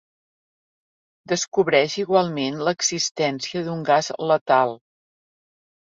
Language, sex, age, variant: Catalan, female, 60-69, Central